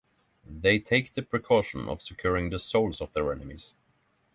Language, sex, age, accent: English, male, 30-39, United States English